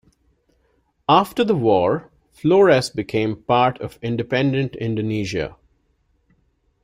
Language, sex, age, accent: English, male, 40-49, India and South Asia (India, Pakistan, Sri Lanka)